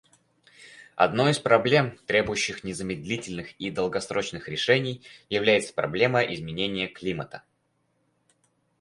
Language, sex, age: Russian, male, under 19